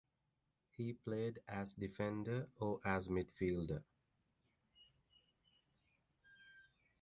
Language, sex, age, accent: English, male, 19-29, United States English; England English